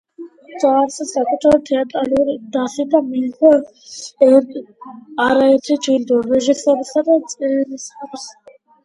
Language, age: Georgian, 30-39